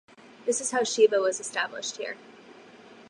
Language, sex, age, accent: English, female, under 19, United States English